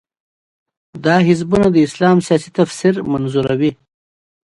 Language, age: Pashto, 40-49